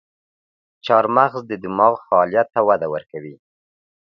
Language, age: Pashto, 30-39